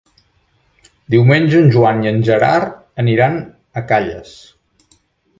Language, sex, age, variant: Catalan, male, 40-49, Central